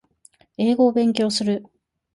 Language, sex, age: Japanese, female, 30-39